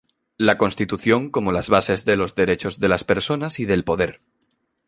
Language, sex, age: Spanish, male, 19-29